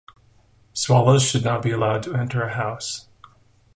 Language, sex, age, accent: English, male, 50-59, United States English